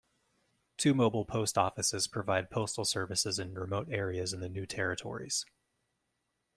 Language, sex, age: English, male, 30-39